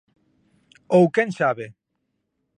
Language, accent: Galician, Normativo (estándar)